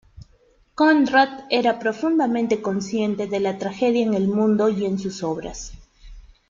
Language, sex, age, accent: Spanish, female, 30-39, Andino-Pacífico: Colombia, Perú, Ecuador, oeste de Bolivia y Venezuela andina